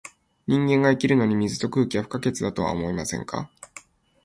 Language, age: Japanese, 19-29